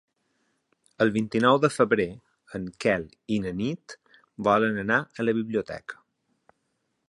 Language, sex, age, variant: Catalan, male, 40-49, Balear